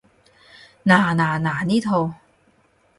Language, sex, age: Cantonese, female, 19-29